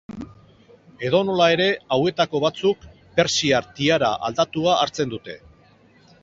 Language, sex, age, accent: Basque, male, 50-59, Erdialdekoa edo Nafarra (Gipuzkoa, Nafarroa)